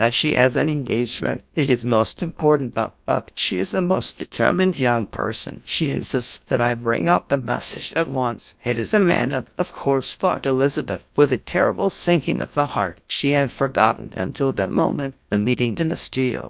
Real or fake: fake